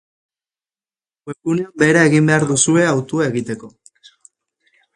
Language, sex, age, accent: Basque, male, 19-29, Mendebalekoa (Araba, Bizkaia, Gipuzkoako mendebaleko herri batzuk)